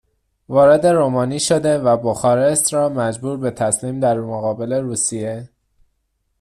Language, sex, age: Persian, male, 19-29